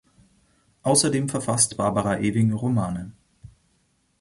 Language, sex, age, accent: German, male, 30-39, Österreichisches Deutsch